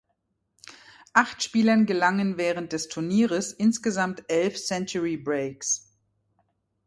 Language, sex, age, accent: German, female, 50-59, Deutschland Deutsch